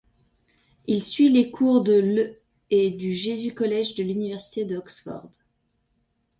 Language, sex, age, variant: French, female, 19-29, Français de métropole